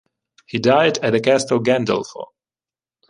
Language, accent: English, United States English